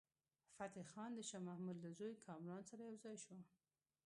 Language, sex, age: Pashto, female, 19-29